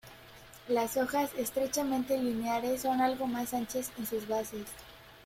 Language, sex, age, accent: Spanish, female, under 19, México